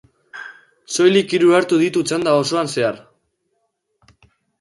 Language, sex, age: Basque, male, under 19